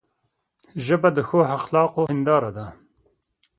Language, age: Pashto, 19-29